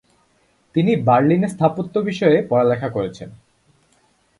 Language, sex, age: Bengali, male, 19-29